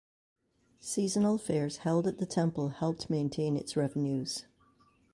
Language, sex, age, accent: English, female, 50-59, West Indies and Bermuda (Bahamas, Bermuda, Jamaica, Trinidad)